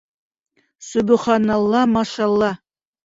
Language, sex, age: Bashkir, female, 60-69